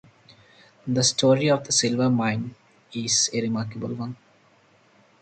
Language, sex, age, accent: English, male, 30-39, India and South Asia (India, Pakistan, Sri Lanka); Singaporean English